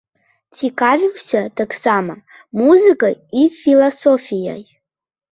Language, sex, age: Belarusian, female, 30-39